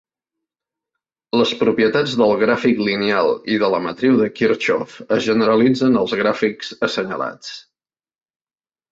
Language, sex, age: Catalan, male, 40-49